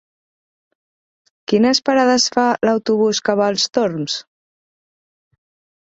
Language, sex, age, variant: Catalan, female, 30-39, Central